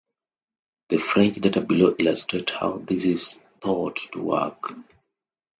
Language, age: English, 30-39